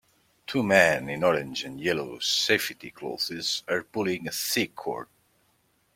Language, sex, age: English, male, 30-39